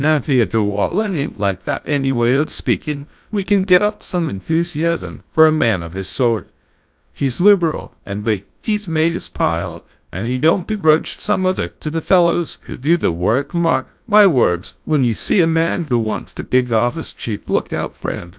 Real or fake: fake